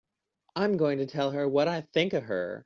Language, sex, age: English, male, 19-29